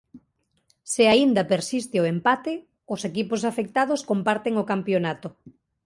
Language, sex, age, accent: Galician, female, 30-39, Normativo (estándar)